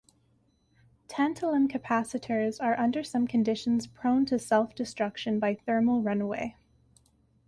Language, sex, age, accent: English, female, 19-29, Canadian English